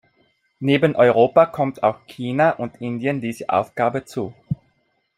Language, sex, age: German, male, 30-39